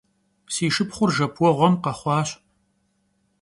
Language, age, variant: Kabardian, 40-49, Адыгэбзэ (Къэбэрдей, Кирил, псоми зэдай)